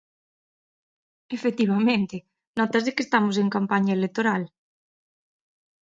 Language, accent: Galician, Atlántico (seseo e gheada)